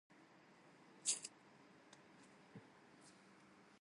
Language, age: English, 19-29